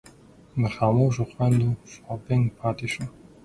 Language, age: Pashto, 30-39